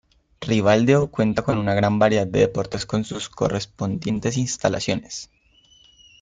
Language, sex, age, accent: Spanish, male, under 19, Andino-Pacífico: Colombia, Perú, Ecuador, oeste de Bolivia y Venezuela andina